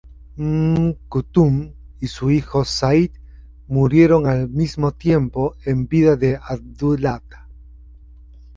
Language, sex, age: Spanish, male, 60-69